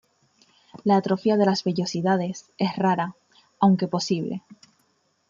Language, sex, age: Spanish, female, 19-29